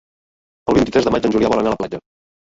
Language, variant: Catalan, Central